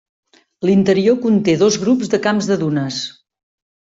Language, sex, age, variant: Catalan, female, 50-59, Central